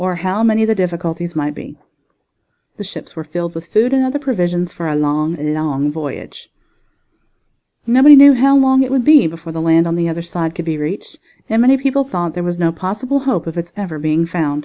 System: none